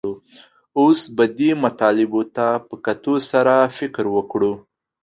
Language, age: Pashto, 19-29